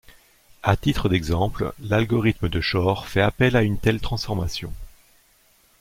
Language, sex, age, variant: French, male, 40-49, Français de métropole